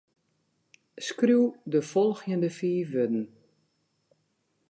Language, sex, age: Western Frisian, female, 60-69